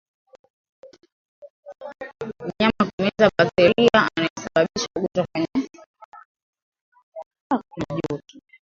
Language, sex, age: Swahili, female, 30-39